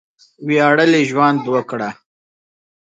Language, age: Pashto, 30-39